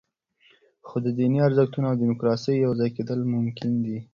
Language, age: Pashto, under 19